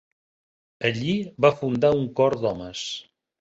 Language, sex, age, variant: Catalan, male, 60-69, Central